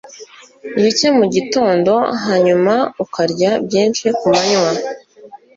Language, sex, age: Kinyarwanda, female, 19-29